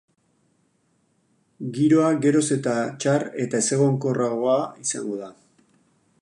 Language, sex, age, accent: Basque, male, 40-49, Erdialdekoa edo Nafarra (Gipuzkoa, Nafarroa)